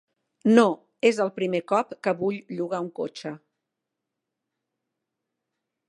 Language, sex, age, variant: Catalan, female, 50-59, Central